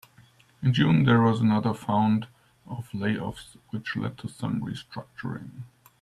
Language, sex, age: English, male, 40-49